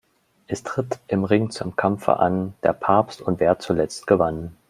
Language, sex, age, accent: German, male, 30-39, Deutschland Deutsch